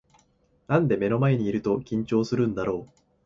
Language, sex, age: Japanese, male, 19-29